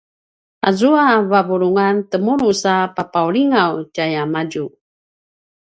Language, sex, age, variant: Paiwan, female, 50-59, pinayuanan a kinaikacedasan (東排灣語)